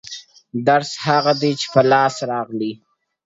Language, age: Pashto, 19-29